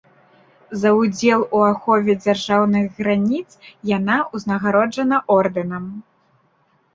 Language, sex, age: Belarusian, female, 19-29